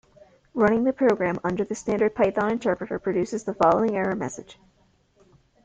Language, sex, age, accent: English, female, under 19, United States English